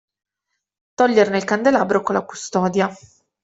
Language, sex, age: Italian, female, 19-29